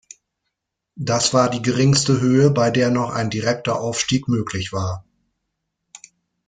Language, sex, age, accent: German, male, 40-49, Deutschland Deutsch